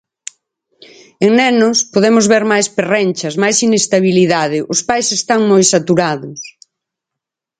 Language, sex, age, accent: Galician, female, 40-49, Central (gheada)